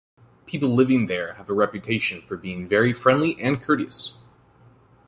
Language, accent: English, United States English